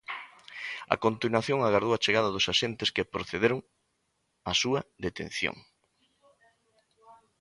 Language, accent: Galician, Normativo (estándar)